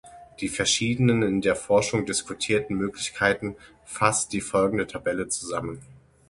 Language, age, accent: German, 30-39, Deutschland Deutsch